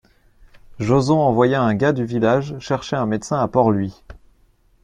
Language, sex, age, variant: French, male, 19-29, Français de métropole